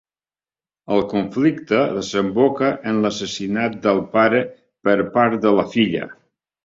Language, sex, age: Catalan, male, 70-79